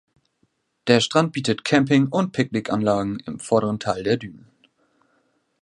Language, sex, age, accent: German, male, 19-29, Deutschland Deutsch